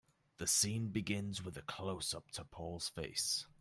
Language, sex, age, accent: English, male, under 19, England English